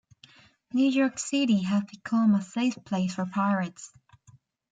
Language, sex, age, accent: English, female, 19-29, Irish English